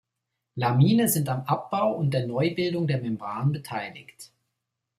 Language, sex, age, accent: German, male, 30-39, Deutschland Deutsch